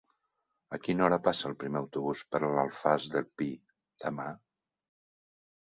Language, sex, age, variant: Catalan, male, 60-69, Central